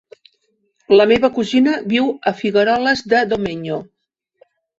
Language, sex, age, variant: Catalan, female, 50-59, Central